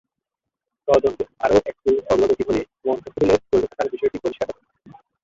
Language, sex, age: Bengali, male, 19-29